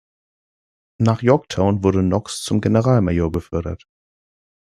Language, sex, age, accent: German, male, 19-29, Deutschland Deutsch